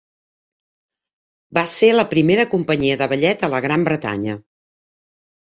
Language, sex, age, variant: Catalan, female, 50-59, Central